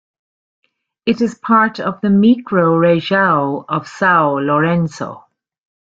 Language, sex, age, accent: English, female, 40-49, Irish English